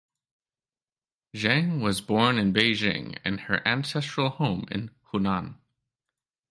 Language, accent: English, Canadian English